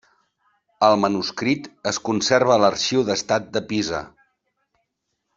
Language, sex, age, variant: Catalan, male, 50-59, Central